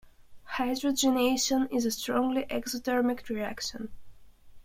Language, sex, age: English, female, 19-29